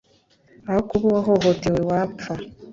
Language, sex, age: Kinyarwanda, female, 19-29